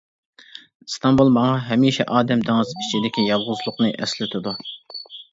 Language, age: Uyghur, 19-29